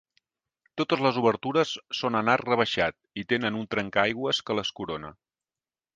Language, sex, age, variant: Catalan, male, 50-59, Central